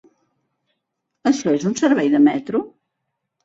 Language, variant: Catalan, Central